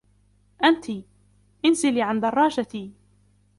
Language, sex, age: Arabic, female, under 19